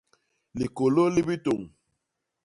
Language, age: Basaa, 40-49